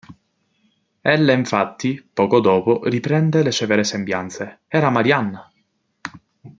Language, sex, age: Italian, male, 19-29